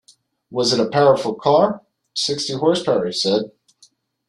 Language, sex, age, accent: English, male, 40-49, United States English